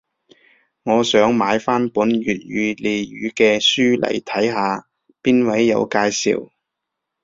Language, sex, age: Cantonese, male, 30-39